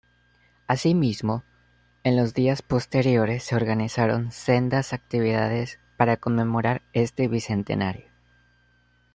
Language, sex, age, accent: Spanish, male, 19-29, México